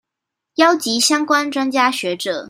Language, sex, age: Chinese, female, 19-29